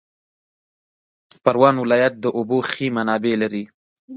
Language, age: Pashto, 19-29